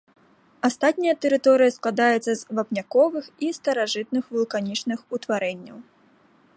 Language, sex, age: Belarusian, female, 19-29